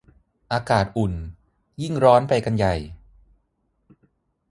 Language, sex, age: Thai, male, 40-49